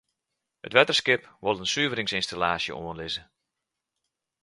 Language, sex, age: Western Frisian, male, 40-49